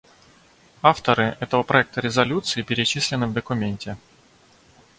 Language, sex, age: Russian, male, 30-39